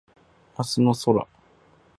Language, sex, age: Japanese, male, 19-29